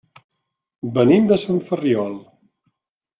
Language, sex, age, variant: Catalan, male, 50-59, Central